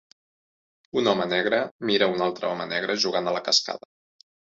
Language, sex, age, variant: Catalan, male, 30-39, Central